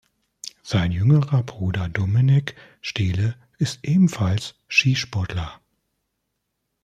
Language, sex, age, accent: German, male, 40-49, Deutschland Deutsch